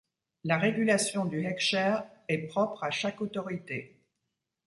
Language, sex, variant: French, female, Français de métropole